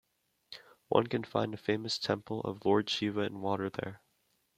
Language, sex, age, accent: English, male, under 19, United States English